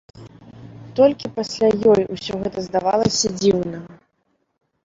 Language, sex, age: Belarusian, female, 19-29